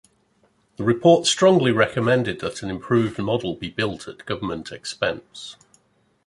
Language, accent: English, England English